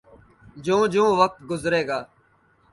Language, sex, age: Urdu, male, 19-29